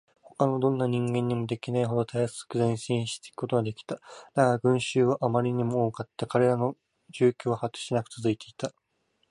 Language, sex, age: Japanese, male, 19-29